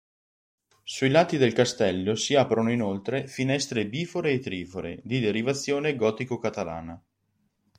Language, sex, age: Italian, male, 19-29